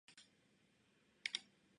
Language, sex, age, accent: Spanish, male, 19-29, España: Islas Canarias